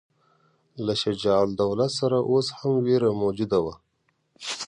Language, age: Pashto, 19-29